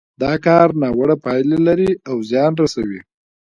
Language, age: Pashto, 30-39